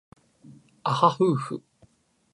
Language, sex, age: Japanese, male, 19-29